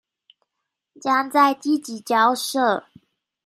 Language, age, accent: Chinese, 19-29, 出生地：臺北市